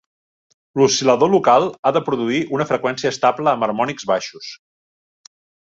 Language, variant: Catalan, Central